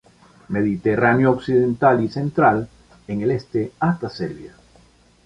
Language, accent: Spanish, Caribe: Cuba, Venezuela, Puerto Rico, República Dominicana, Panamá, Colombia caribeña, México caribeño, Costa del golfo de México